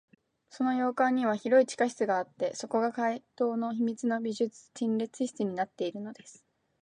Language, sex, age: Japanese, female, 19-29